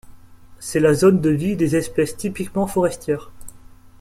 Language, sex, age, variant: French, male, 19-29, Français de métropole